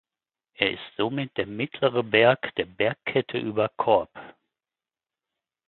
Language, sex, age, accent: German, male, 60-69, Deutschland Deutsch